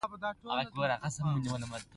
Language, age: Pashto, under 19